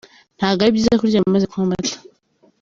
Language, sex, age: Kinyarwanda, female, under 19